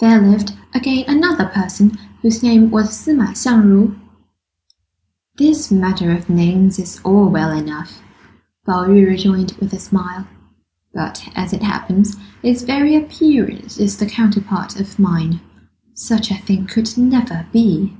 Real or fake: real